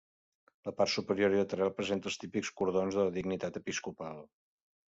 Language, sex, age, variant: Catalan, male, 50-59, Central